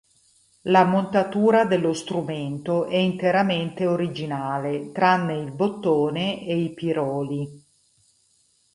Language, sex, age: Italian, female, 40-49